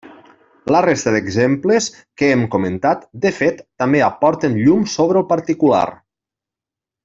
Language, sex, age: Catalan, male, 40-49